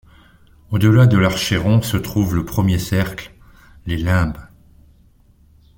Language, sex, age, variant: French, male, 60-69, Français de métropole